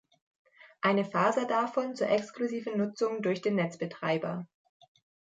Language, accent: German, Deutschland Deutsch